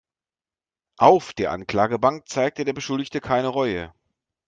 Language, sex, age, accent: German, male, 40-49, Deutschland Deutsch